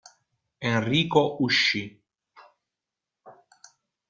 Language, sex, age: Italian, male, 40-49